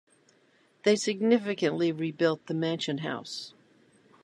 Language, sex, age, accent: English, female, 50-59, United States English